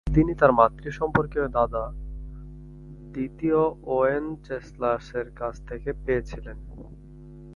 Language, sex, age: Bengali, male, 19-29